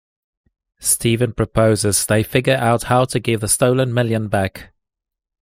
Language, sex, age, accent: English, male, 30-39, Southern African (South Africa, Zimbabwe, Namibia)